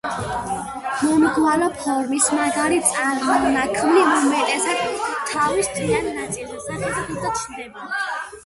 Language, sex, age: Georgian, female, under 19